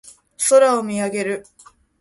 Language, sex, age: Japanese, female, under 19